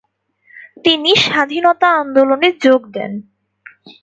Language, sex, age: Bengali, female, 19-29